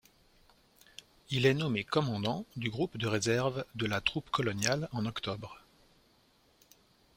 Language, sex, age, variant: French, male, 40-49, Français de métropole